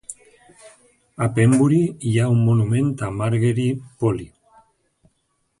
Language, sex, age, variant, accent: Catalan, male, 60-69, Valencià central, valencià